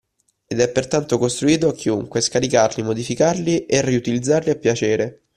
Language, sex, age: Italian, male, 19-29